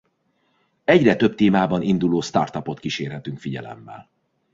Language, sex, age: Hungarian, male, 40-49